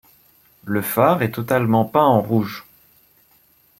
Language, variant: French, Français de métropole